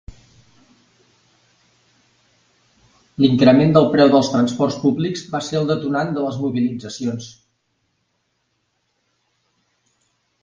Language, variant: Catalan, Central